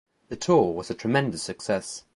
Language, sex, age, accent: English, male, under 19, England English